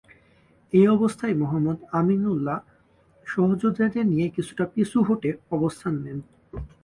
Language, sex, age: Bengali, male, 19-29